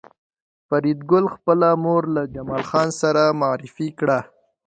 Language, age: Pashto, 19-29